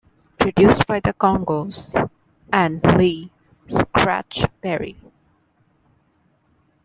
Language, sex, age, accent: English, female, 19-29, India and South Asia (India, Pakistan, Sri Lanka)